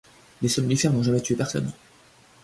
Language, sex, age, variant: French, male, 19-29, Français de métropole